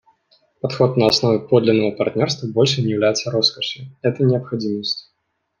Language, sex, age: Russian, male, 19-29